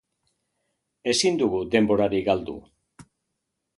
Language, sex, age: Basque, male, 60-69